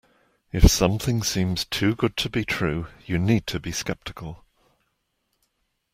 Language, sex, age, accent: English, male, 60-69, England English